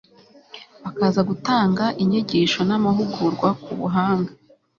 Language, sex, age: Kinyarwanda, female, 19-29